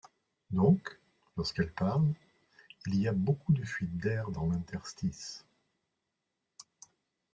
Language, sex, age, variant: French, male, 60-69, Français de métropole